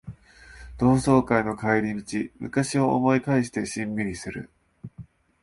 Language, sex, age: Japanese, male, 19-29